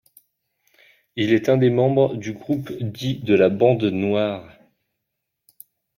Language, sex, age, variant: French, male, 30-39, Français de métropole